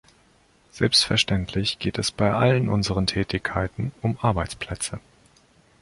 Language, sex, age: German, male, 30-39